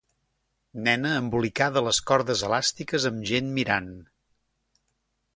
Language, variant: Catalan, Central